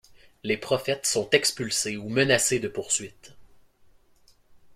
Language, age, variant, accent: French, 19-29, Français d'Amérique du Nord, Français du Canada